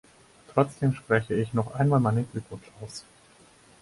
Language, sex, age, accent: German, male, 19-29, Deutschland Deutsch